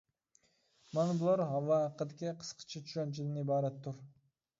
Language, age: Uyghur, 19-29